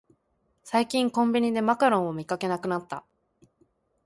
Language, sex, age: Japanese, female, 19-29